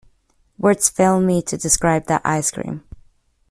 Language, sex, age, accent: English, female, 19-29, United States English